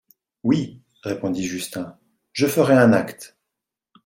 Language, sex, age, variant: French, male, 40-49, Français de métropole